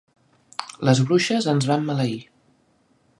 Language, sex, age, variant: Catalan, female, 40-49, Central